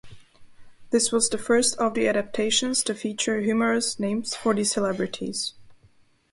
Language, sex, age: English, female, 19-29